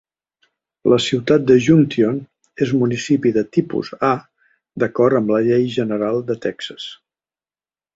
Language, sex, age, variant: Catalan, male, 60-69, Central